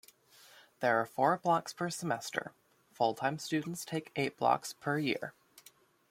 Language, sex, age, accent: English, male, under 19, United States English